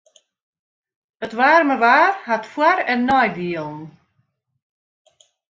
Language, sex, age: Western Frisian, female, 50-59